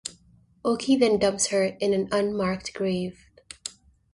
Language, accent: English, United States English